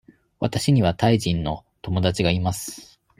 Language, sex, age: Japanese, male, 30-39